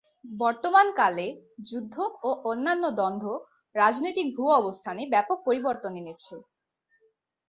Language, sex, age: Bengali, female, 19-29